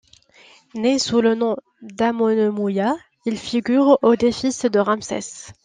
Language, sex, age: French, female, 19-29